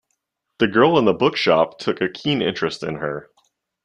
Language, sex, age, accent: English, male, 30-39, United States English